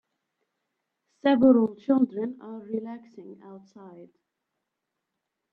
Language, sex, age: English, female, 19-29